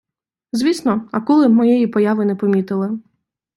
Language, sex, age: Ukrainian, female, 19-29